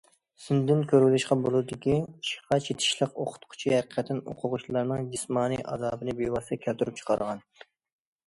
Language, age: Uyghur, 19-29